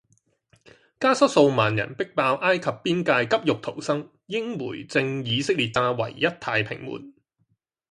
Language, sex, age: Cantonese, male, 30-39